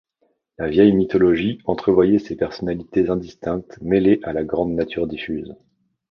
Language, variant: French, Français de métropole